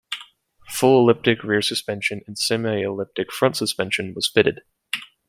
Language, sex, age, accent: English, male, 19-29, United States English